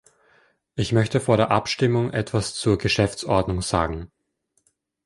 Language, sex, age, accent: German, male, 19-29, Österreichisches Deutsch